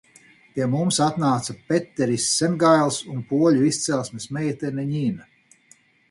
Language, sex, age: Latvian, male, 50-59